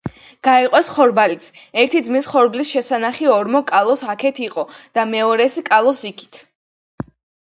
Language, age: Georgian, under 19